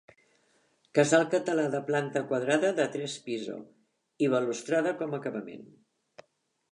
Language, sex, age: Catalan, female, 60-69